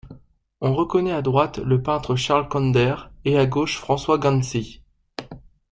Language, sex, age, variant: French, male, 19-29, Français de métropole